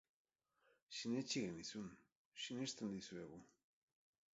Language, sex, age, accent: Basque, male, 50-59, Erdialdekoa edo Nafarra (Gipuzkoa, Nafarroa)